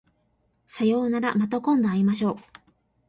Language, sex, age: Japanese, female, 19-29